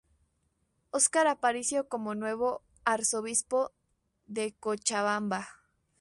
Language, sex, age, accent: Spanish, female, under 19, México